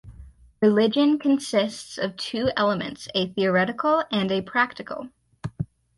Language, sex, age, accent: English, female, 19-29, United States English